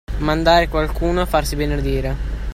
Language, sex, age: Italian, male, 50-59